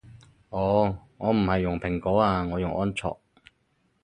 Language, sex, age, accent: Cantonese, male, 30-39, 广州音